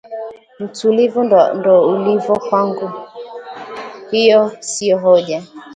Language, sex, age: Swahili, female, 19-29